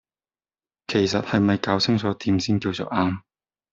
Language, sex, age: Cantonese, male, 19-29